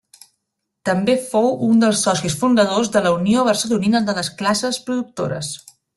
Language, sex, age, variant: Catalan, female, 19-29, Nord-Occidental